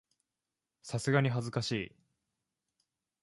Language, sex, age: Japanese, male, 19-29